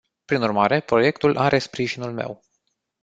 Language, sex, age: Romanian, male, 30-39